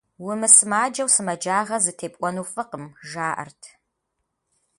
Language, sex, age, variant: Kabardian, female, 30-39, Адыгэбзэ (Къэбэрдей, Кирил, псоми зэдай)